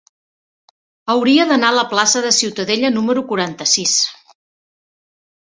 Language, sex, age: Catalan, female, 50-59